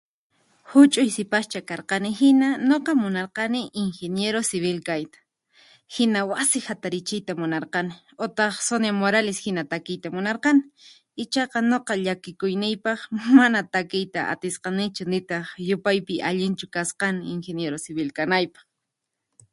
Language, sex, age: Puno Quechua, female, 19-29